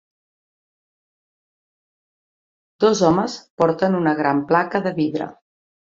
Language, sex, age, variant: Catalan, female, 40-49, Central